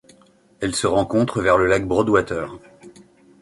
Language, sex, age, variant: French, male, 40-49, Français de métropole